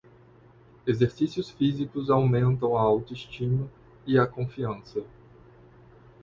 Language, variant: Portuguese, Portuguese (Brasil)